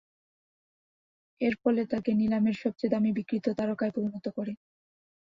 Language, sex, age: Bengali, female, 19-29